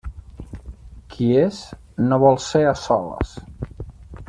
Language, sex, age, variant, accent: Catalan, male, 40-49, Central, central